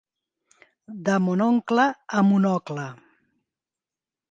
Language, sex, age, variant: Catalan, female, 50-59, Central